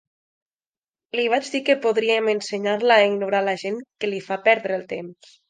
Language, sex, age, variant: Catalan, female, 19-29, Nord-Occidental